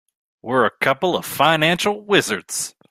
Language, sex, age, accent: English, male, 19-29, United States English